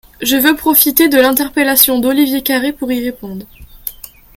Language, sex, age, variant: French, male, under 19, Français de métropole